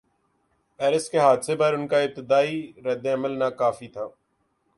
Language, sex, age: Urdu, male, 19-29